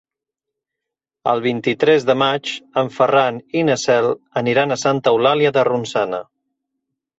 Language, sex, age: Catalan, male, 30-39